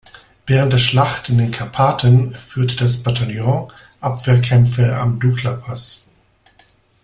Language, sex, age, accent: German, male, 50-59, Deutschland Deutsch